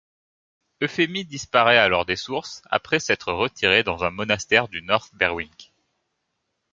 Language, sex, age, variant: French, male, 19-29, Français de métropole